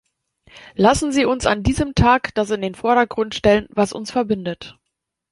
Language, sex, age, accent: German, female, 30-39, Deutschland Deutsch